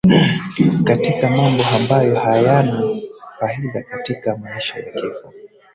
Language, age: Swahili, 19-29